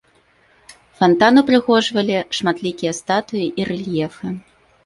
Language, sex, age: Belarusian, female, 30-39